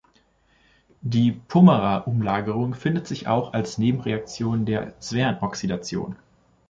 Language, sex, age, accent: German, male, 19-29, Deutschland Deutsch